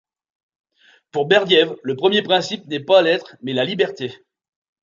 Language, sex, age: French, male, 50-59